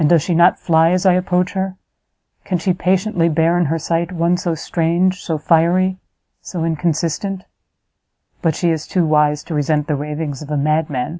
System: none